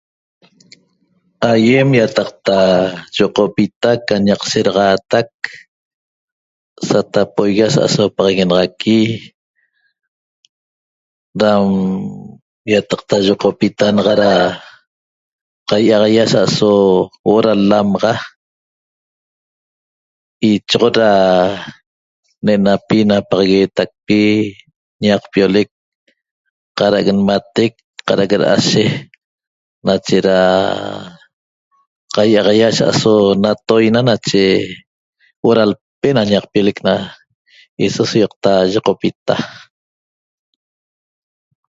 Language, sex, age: Toba, male, 60-69